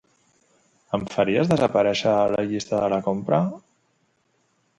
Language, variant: Catalan, Central